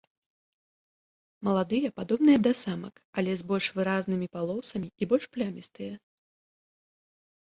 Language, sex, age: Belarusian, female, 30-39